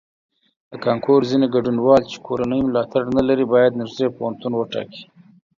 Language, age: Pashto, 30-39